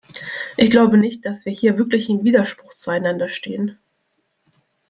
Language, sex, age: German, female, 19-29